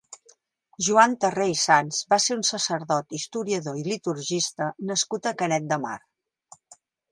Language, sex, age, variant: Catalan, female, 60-69, Central